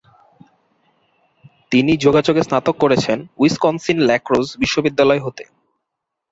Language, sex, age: Bengali, male, 19-29